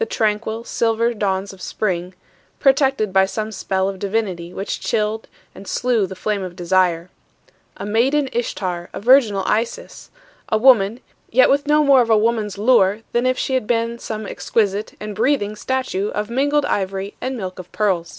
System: none